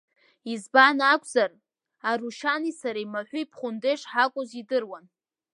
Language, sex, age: Abkhazian, female, under 19